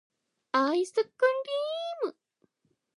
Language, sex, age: Japanese, female, under 19